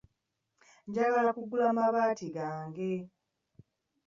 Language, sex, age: Ganda, female, 19-29